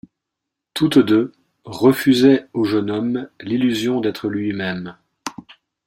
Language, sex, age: French, male, 40-49